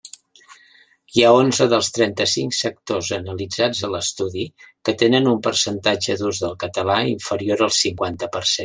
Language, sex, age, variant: Catalan, male, 60-69, Central